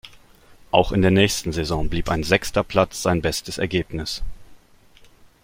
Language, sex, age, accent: German, male, 19-29, Deutschland Deutsch